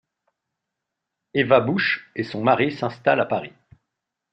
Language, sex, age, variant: French, male, 40-49, Français de métropole